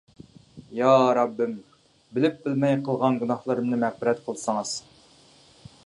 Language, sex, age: Uyghur, male, 30-39